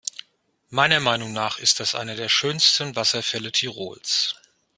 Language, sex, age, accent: German, male, 50-59, Deutschland Deutsch